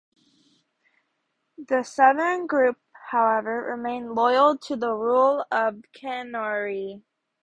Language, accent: English, United States English